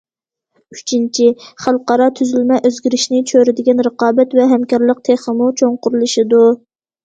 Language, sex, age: Uyghur, female, 19-29